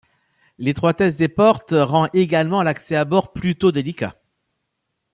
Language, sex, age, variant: French, male, 40-49, Français de métropole